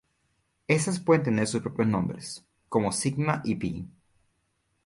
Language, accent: Spanish, Andino-Pacífico: Colombia, Perú, Ecuador, oeste de Bolivia y Venezuela andina